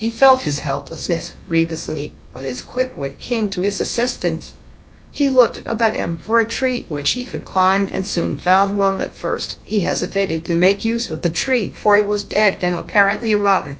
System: TTS, GlowTTS